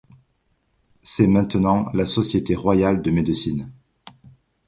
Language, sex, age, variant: French, male, 40-49, Français de métropole